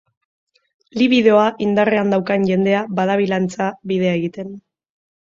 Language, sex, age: Basque, female, 30-39